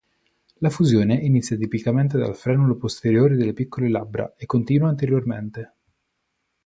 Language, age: Italian, 19-29